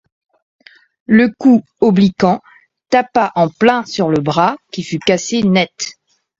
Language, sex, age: French, female, 50-59